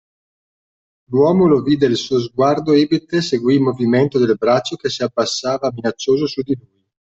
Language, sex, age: Italian, male, 50-59